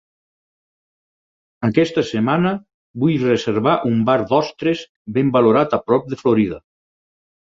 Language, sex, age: Catalan, male, 50-59